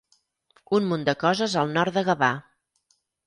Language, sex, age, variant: Catalan, female, 50-59, Central